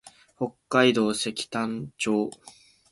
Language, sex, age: Japanese, male, 19-29